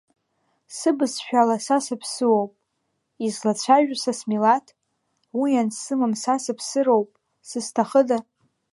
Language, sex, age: Abkhazian, female, 19-29